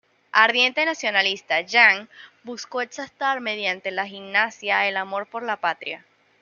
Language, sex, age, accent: Spanish, female, 19-29, Caribe: Cuba, Venezuela, Puerto Rico, República Dominicana, Panamá, Colombia caribeña, México caribeño, Costa del golfo de México